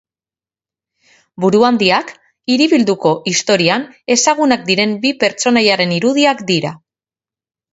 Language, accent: Basque, Mendebalekoa (Araba, Bizkaia, Gipuzkoako mendebaleko herri batzuk)